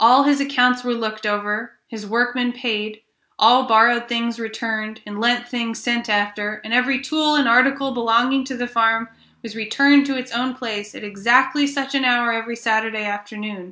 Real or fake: real